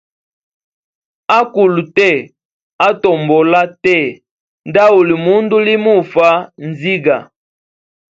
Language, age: Hemba, 19-29